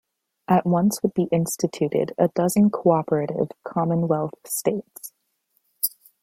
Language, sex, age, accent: English, female, 19-29, United States English